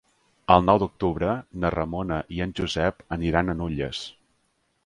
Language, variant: Catalan, Central